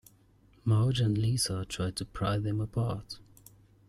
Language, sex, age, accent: English, male, 19-29, Southern African (South Africa, Zimbabwe, Namibia)